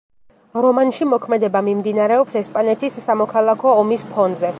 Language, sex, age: Georgian, female, 19-29